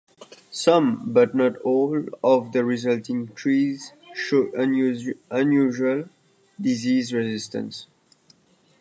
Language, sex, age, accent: English, male, 19-29, United States English